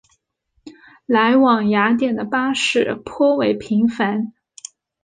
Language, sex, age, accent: Chinese, female, 19-29, 出生地：浙江省